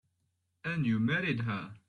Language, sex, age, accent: English, male, 19-29, West Indies and Bermuda (Bahamas, Bermuda, Jamaica, Trinidad)